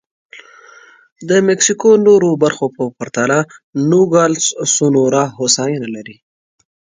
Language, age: Pashto, under 19